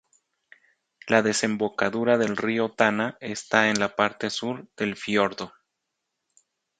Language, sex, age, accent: Spanish, male, 40-49, México